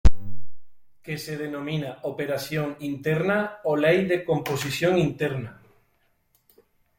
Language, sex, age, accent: Spanish, male, 19-29, España: Sur peninsular (Andalucia, Extremadura, Murcia)